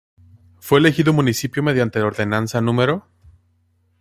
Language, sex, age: Spanish, male, 19-29